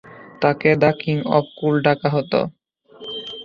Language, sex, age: Bengali, male, under 19